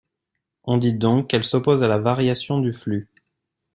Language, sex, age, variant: French, male, 19-29, Français de métropole